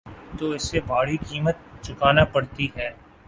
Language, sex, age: Urdu, male, 19-29